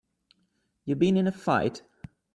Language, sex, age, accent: English, male, 19-29, Canadian English